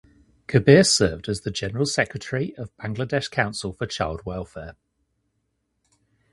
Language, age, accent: English, 50-59, England English